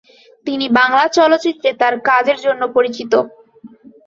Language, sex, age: Bengali, female, 19-29